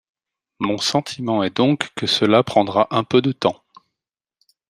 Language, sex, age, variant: French, male, 30-39, Français de métropole